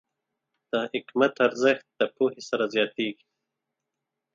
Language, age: Pashto, 40-49